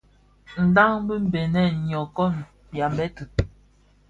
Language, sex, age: Bafia, female, 30-39